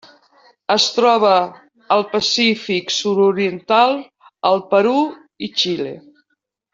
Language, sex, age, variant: Catalan, female, 60-69, Nord-Occidental